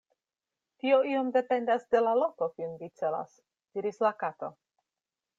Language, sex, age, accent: Esperanto, female, 40-49, Internacia